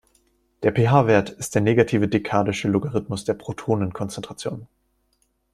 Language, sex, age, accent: German, male, 19-29, Deutschland Deutsch